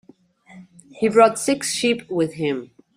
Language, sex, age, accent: English, female, 40-49, United States English